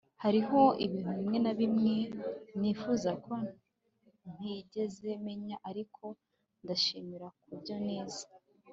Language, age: Kinyarwanda, 19-29